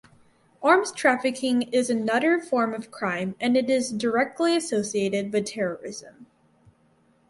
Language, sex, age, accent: English, female, under 19, United States English